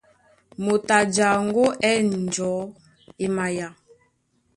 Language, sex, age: Duala, female, 19-29